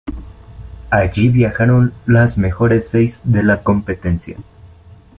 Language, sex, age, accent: Spanish, male, 19-29, México